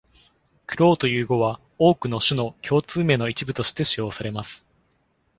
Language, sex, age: Japanese, male, 19-29